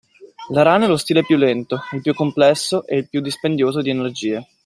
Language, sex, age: Italian, male, 30-39